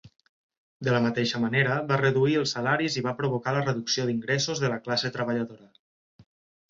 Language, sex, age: Catalan, male, 30-39